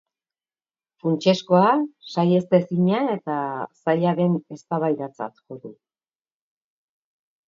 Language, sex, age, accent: Basque, female, 50-59, Mendebalekoa (Araba, Bizkaia, Gipuzkoako mendebaleko herri batzuk)